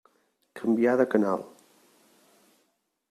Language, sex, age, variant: Catalan, male, 50-59, Central